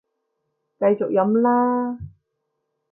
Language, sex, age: Cantonese, female, 19-29